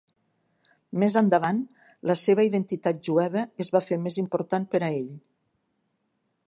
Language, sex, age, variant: Catalan, female, 60-69, Nord-Occidental